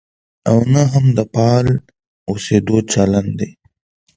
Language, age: Pashto, 19-29